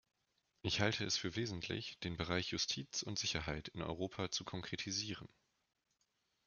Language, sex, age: German, male, 19-29